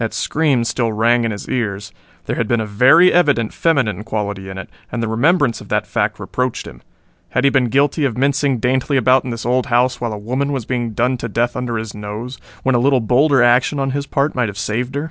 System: none